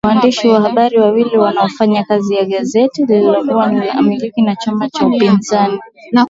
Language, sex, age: Swahili, female, 19-29